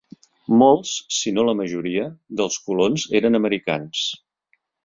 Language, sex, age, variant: Catalan, male, 50-59, Central